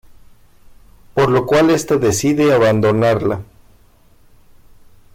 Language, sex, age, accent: Spanish, male, 40-49, México